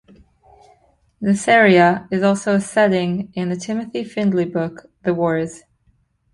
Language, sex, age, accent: English, female, 30-39, United States English